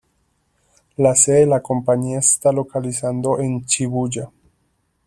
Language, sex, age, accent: Spanish, male, 19-29, Caribe: Cuba, Venezuela, Puerto Rico, República Dominicana, Panamá, Colombia caribeña, México caribeño, Costa del golfo de México